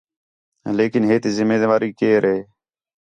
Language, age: Khetrani, 19-29